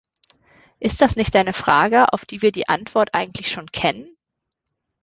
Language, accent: German, Deutschland Deutsch